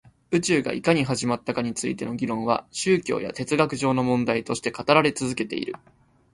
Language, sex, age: Japanese, male, 19-29